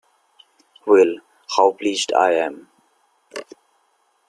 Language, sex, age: English, male, 19-29